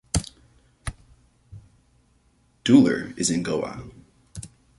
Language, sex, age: English, male, 30-39